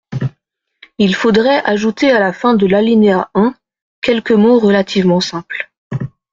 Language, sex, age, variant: French, female, 19-29, Français de métropole